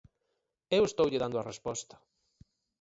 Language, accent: Galician, Atlántico (seseo e gheada)